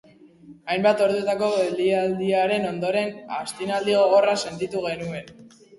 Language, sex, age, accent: Basque, female, 90+, Erdialdekoa edo Nafarra (Gipuzkoa, Nafarroa)